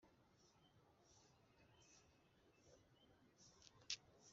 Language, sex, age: Kinyarwanda, female, 19-29